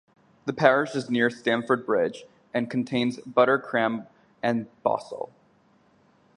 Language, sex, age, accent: English, male, 19-29, United States English